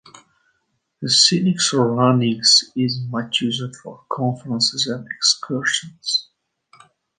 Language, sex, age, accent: English, male, 19-29, United States English